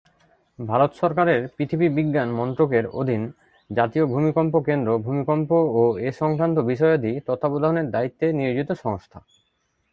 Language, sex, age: Bengali, male, 19-29